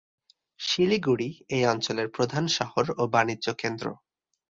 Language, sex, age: Bengali, male, 19-29